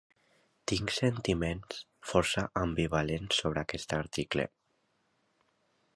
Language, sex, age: Catalan, male, under 19